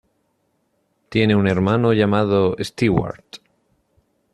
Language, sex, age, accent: Spanish, male, 19-29, España: Sur peninsular (Andalucia, Extremadura, Murcia)